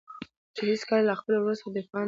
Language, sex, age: Pashto, female, 19-29